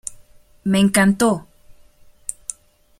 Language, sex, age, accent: Spanish, female, 40-49, México